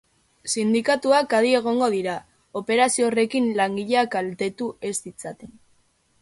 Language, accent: Basque, Erdialdekoa edo Nafarra (Gipuzkoa, Nafarroa)